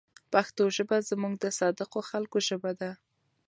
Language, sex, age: Pashto, female, 19-29